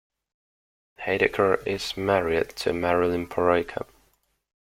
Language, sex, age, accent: English, male, 19-29, United States English